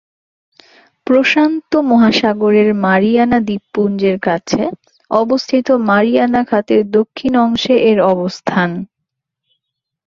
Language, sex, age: Bengali, female, 19-29